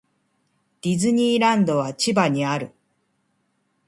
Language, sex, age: Japanese, female, 40-49